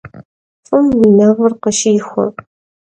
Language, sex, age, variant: Kabardian, female, under 19, Адыгэбзэ (Къэбэрдей, Кирил, псоми зэдай)